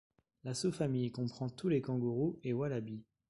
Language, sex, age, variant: French, male, 30-39, Français de métropole